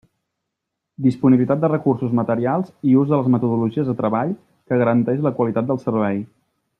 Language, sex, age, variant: Catalan, male, 30-39, Septentrional